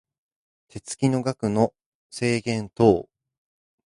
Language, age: Japanese, 19-29